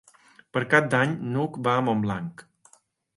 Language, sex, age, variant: Catalan, male, 40-49, Balear